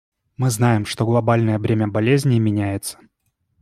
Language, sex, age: Russian, male, 19-29